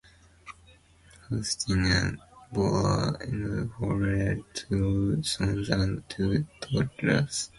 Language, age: English, 19-29